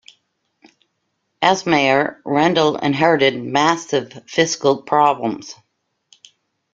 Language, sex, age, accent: English, female, 50-59, United States English